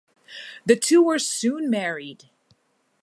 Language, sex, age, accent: English, female, 30-39, United States English